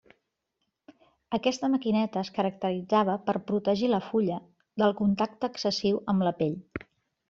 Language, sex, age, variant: Catalan, female, 50-59, Central